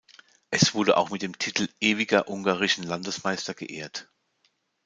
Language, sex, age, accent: German, male, 50-59, Deutschland Deutsch